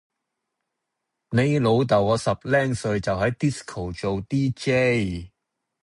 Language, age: Cantonese, 40-49